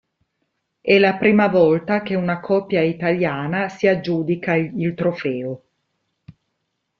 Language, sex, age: Italian, female, 40-49